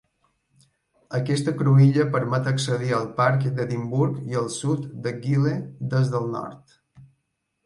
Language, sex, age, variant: Catalan, male, 50-59, Balear